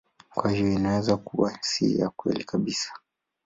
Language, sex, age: Swahili, male, 19-29